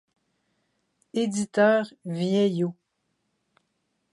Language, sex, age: French, female, 50-59